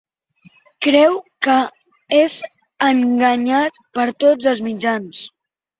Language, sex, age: Catalan, male, 50-59